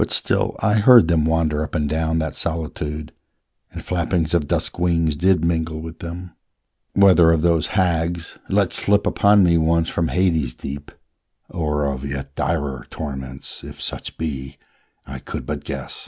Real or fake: real